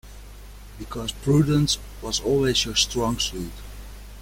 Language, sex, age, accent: English, male, 30-39, United States English